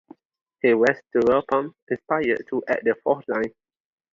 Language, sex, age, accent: English, male, 19-29, Malaysian English